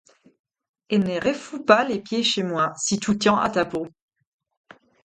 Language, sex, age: French, female, 30-39